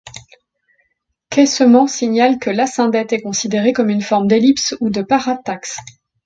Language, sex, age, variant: French, female, 40-49, Français de métropole